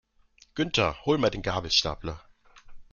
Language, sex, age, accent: German, male, 19-29, Deutschland Deutsch